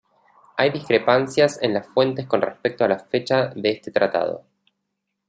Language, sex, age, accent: Spanish, male, 30-39, Rioplatense: Argentina, Uruguay, este de Bolivia, Paraguay